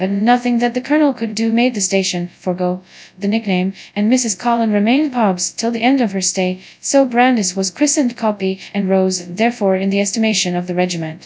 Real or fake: fake